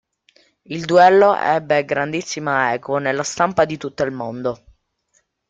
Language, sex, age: Italian, male, under 19